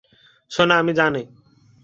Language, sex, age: Bengali, male, 19-29